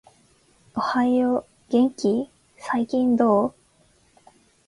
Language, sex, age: Japanese, female, 19-29